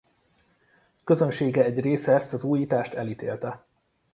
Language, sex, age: Hungarian, male, 30-39